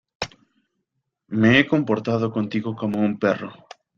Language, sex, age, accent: Spanish, male, 19-29, Andino-Pacífico: Colombia, Perú, Ecuador, oeste de Bolivia y Venezuela andina